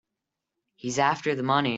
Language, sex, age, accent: English, male, under 19, United States English